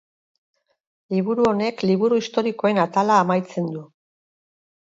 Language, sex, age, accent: Basque, female, 50-59, Mendebalekoa (Araba, Bizkaia, Gipuzkoako mendebaleko herri batzuk)